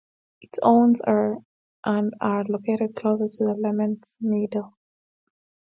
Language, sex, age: English, female, 19-29